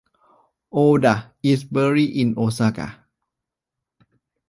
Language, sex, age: English, male, 19-29